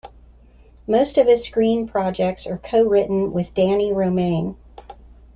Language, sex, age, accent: English, female, 40-49, United States English